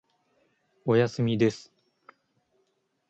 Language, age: Japanese, 19-29